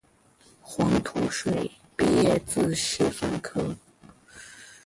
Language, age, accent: Chinese, under 19, 出生地：福建省